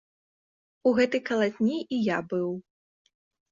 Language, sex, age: Belarusian, female, 19-29